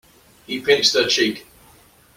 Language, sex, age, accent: English, male, 40-49, England English